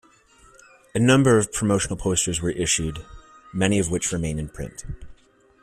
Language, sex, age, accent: English, male, 30-39, United States English